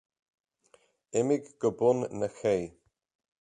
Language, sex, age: Irish, male, 40-49